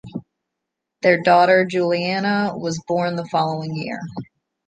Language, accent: English, United States English